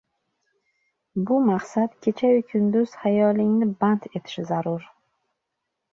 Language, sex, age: Uzbek, female, 30-39